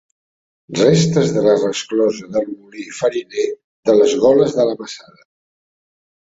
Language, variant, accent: Catalan, Central, central; tarragoní